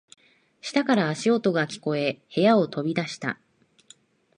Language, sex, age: Japanese, female, 30-39